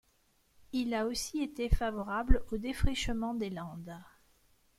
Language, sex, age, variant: French, female, 40-49, Français de métropole